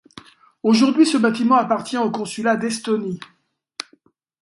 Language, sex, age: French, male, 60-69